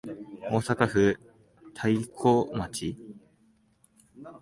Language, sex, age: Japanese, male, 19-29